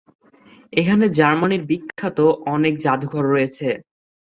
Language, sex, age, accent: Bengali, male, 19-29, Bangladeshi